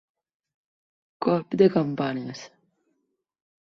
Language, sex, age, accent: Catalan, female, 19-29, valencià; apitxat